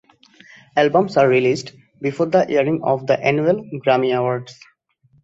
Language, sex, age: English, male, 19-29